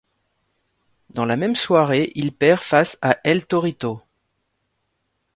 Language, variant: French, Français de métropole